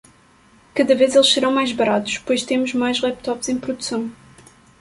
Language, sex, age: Portuguese, female, 19-29